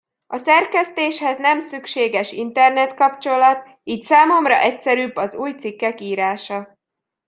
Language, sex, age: Hungarian, female, 19-29